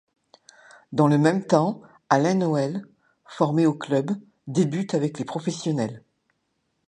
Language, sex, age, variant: French, female, 60-69, Français de métropole